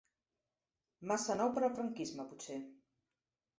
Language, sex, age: Catalan, female, 50-59